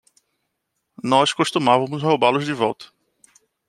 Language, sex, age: Portuguese, male, 40-49